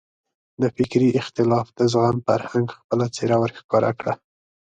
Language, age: Pashto, 19-29